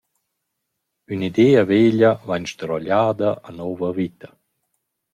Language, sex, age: Romansh, male, 40-49